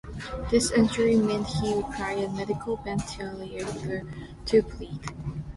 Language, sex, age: English, female, 19-29